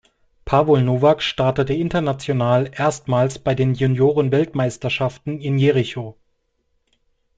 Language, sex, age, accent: German, male, 30-39, Deutschland Deutsch